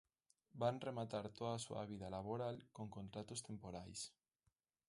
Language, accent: Galician, Normativo (estándar)